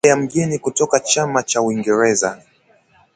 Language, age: Swahili, 19-29